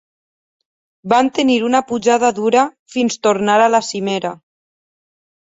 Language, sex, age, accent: Catalan, female, 30-39, valencià